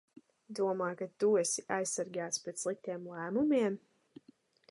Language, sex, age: Latvian, female, under 19